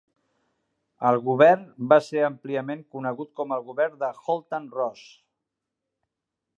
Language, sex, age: Catalan, male, 60-69